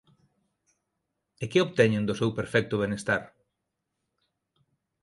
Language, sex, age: Galician, male, 40-49